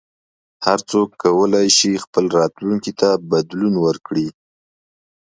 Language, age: Pashto, 30-39